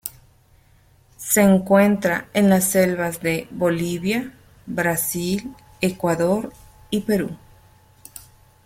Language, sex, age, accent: Spanish, female, 30-39, México